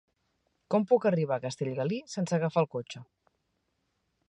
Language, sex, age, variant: Catalan, female, 40-49, Central